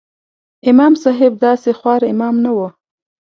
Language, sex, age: Pashto, female, 19-29